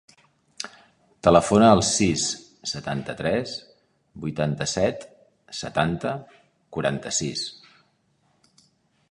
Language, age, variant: Catalan, 50-59, Central